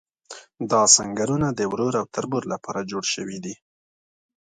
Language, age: Pashto, 30-39